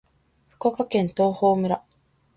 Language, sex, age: Japanese, female, 19-29